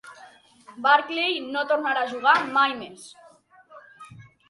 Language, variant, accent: Catalan, Nord-Occidental, nord-occidental